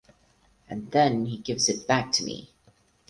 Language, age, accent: English, under 19, United States English